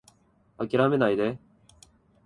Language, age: Japanese, 19-29